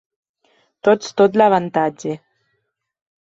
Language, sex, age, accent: Catalan, female, 19-29, valencià